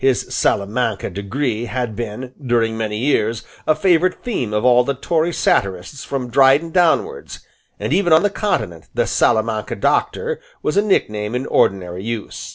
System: none